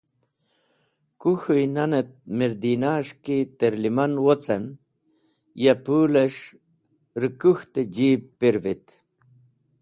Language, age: Wakhi, 70-79